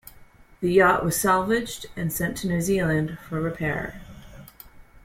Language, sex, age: English, female, 40-49